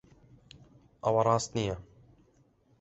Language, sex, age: Central Kurdish, male, under 19